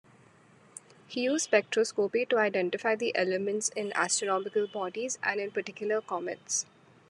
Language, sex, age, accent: English, female, 19-29, India and South Asia (India, Pakistan, Sri Lanka)